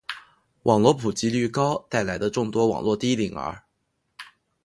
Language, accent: Chinese, 出生地：浙江省